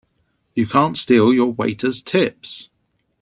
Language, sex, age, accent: English, male, 30-39, England English